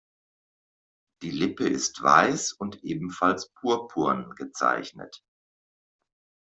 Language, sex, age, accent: German, male, 50-59, Deutschland Deutsch